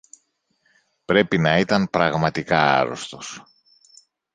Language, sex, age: Greek, male, 50-59